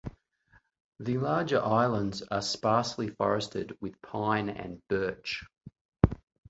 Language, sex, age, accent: English, male, 40-49, Australian English